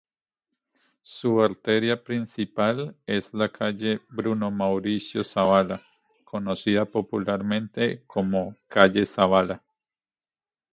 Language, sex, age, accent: Spanish, male, 30-39, Andino-Pacífico: Colombia, Perú, Ecuador, oeste de Bolivia y Venezuela andina